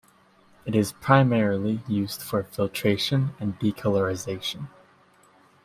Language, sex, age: English, male, 19-29